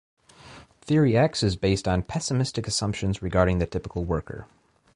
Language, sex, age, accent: English, male, 19-29, United States English